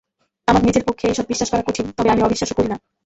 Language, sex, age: Bengali, female, under 19